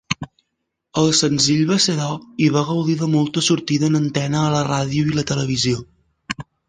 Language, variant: Catalan, Central